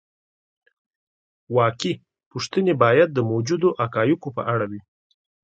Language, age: Pashto, 30-39